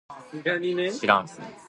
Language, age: Japanese, 19-29